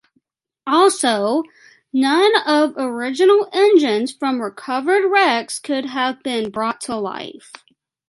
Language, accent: English, United States English